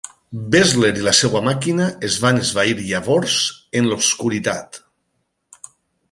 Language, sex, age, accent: Catalan, male, 40-49, valencià